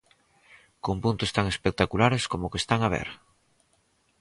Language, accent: Galician, Normativo (estándar)